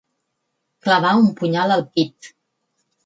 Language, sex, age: Catalan, female, 50-59